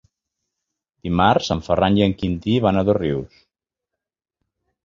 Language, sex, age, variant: Catalan, male, 50-59, Central